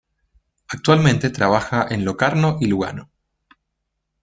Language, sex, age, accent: Spanish, male, 30-39, Chileno: Chile, Cuyo